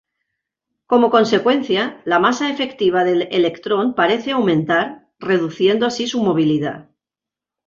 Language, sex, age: Spanish, female, 50-59